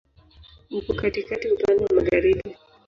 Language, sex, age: Swahili, female, 19-29